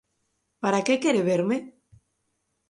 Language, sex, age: Galician, female, 19-29